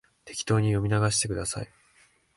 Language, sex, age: Japanese, male, 19-29